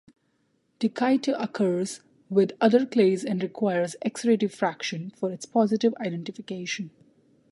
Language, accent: English, India and South Asia (India, Pakistan, Sri Lanka)